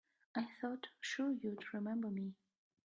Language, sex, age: English, female, 19-29